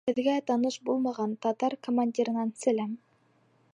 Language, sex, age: Bashkir, female, 19-29